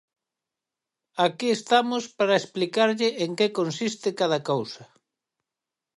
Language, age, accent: Galician, 40-49, Atlántico (seseo e gheada)